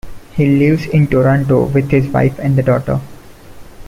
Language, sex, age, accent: English, male, 19-29, India and South Asia (India, Pakistan, Sri Lanka)